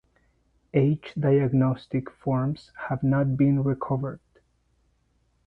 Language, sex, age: English, male, 30-39